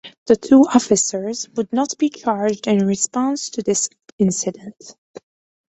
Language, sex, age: English, female, 19-29